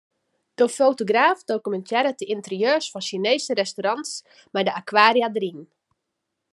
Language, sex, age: Western Frisian, female, 30-39